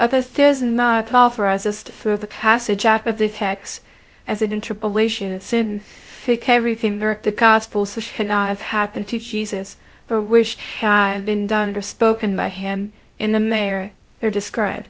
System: TTS, VITS